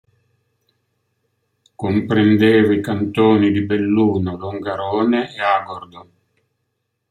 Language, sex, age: Italian, male, 60-69